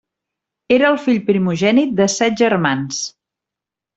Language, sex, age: Catalan, female, 50-59